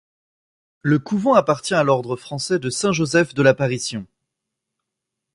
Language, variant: French, Français de métropole